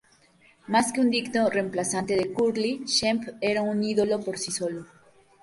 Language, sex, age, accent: Spanish, female, 19-29, México